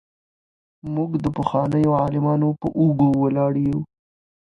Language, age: Pashto, under 19